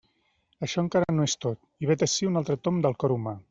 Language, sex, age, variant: Catalan, male, 40-49, Central